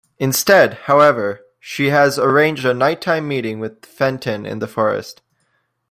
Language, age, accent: English, under 19, Canadian English